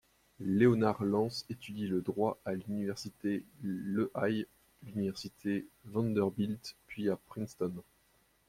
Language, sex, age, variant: French, male, 19-29, Français de métropole